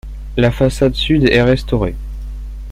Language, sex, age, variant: French, male, under 19, Français de métropole